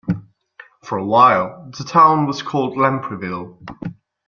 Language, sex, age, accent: English, male, 19-29, United States English